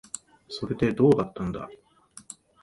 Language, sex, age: Japanese, male, 40-49